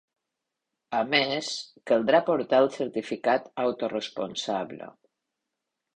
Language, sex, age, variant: Catalan, female, 50-59, Balear